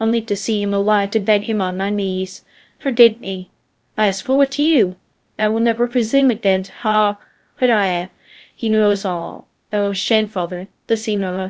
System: TTS, VITS